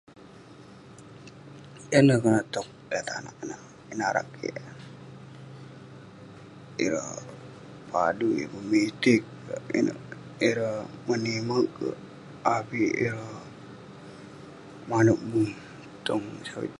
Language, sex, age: Western Penan, male, under 19